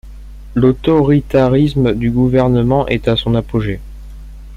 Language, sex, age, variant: French, male, under 19, Français de métropole